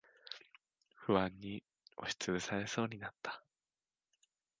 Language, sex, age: Japanese, male, 19-29